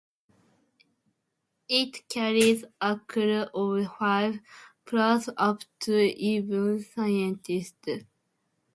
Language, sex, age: English, female, under 19